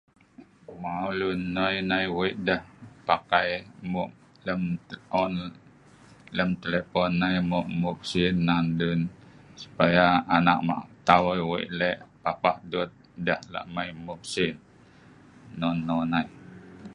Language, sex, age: Sa'ban, female, 60-69